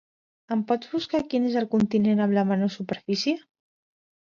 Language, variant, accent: Catalan, Central, central